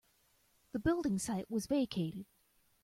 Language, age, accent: English, 30-39, United States English